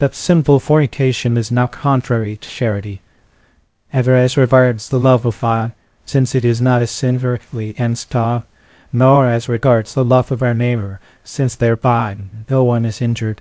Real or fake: fake